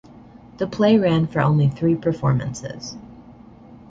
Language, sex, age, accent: English, male, under 19, United States English